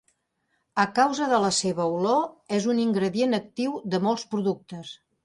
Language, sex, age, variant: Catalan, female, 50-59, Central